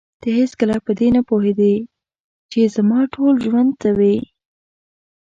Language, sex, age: Pashto, female, under 19